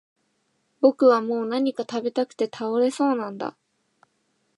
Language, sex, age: Japanese, female, 19-29